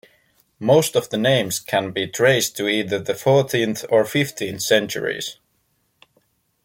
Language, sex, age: English, male, 19-29